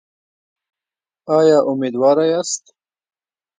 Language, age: Pashto, 30-39